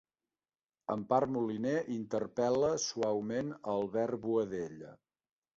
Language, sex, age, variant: Catalan, male, 50-59, Central